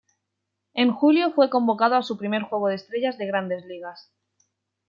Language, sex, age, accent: Spanish, female, 19-29, España: Centro-Sur peninsular (Madrid, Toledo, Castilla-La Mancha)